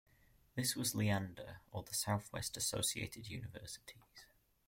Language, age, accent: English, 19-29, England English